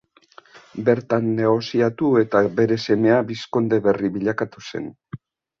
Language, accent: Basque, Mendebalekoa (Araba, Bizkaia, Gipuzkoako mendebaleko herri batzuk)